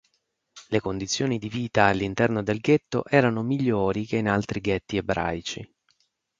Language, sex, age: Italian, male, 40-49